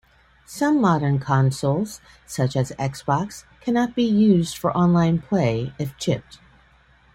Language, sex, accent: English, female, United States English